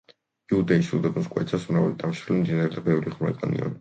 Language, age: Georgian, 19-29